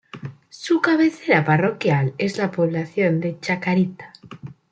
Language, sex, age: Spanish, female, 19-29